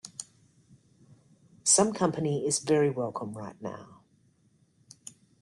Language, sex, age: English, female, 50-59